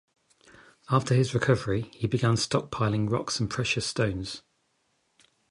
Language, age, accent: English, 50-59, England English